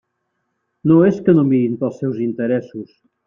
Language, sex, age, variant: Catalan, male, 60-69, Central